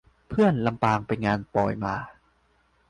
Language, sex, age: Thai, male, 19-29